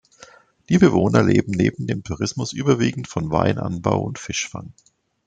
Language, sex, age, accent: German, male, 40-49, Deutschland Deutsch